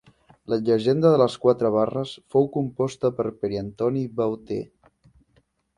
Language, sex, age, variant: Catalan, male, 19-29, Central